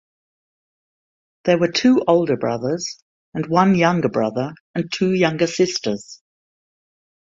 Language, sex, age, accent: English, female, 50-59, England English